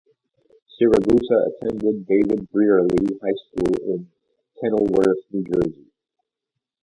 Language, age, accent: English, 40-49, United States English